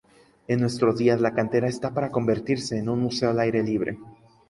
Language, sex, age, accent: Spanish, male, 19-29, México